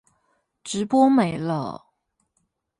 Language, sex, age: Chinese, female, 30-39